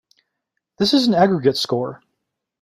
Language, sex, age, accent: English, male, 40-49, United States English